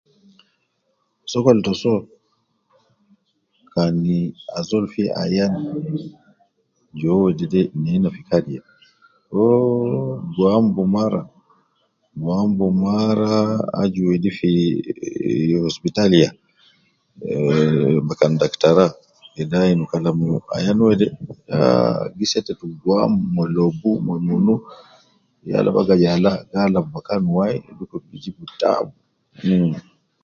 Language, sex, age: Nubi, male, 50-59